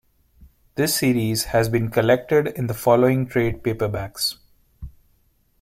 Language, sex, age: English, male, 19-29